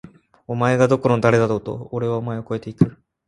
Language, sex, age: Japanese, male, 19-29